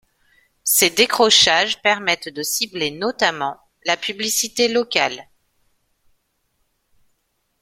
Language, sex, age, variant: French, female, 40-49, Français de métropole